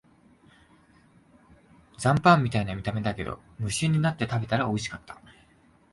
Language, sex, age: Japanese, male, 19-29